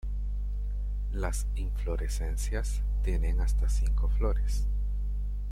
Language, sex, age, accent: Spanish, male, 30-39, América central